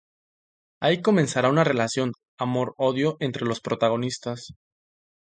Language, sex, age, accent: Spanish, male, 19-29, México